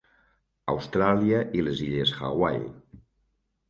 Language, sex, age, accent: Catalan, male, 50-59, Tortosí